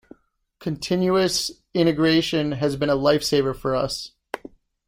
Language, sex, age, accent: English, male, 19-29, United States English